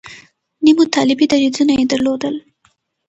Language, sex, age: Pashto, female, 19-29